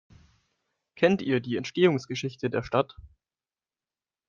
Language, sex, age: German, male, under 19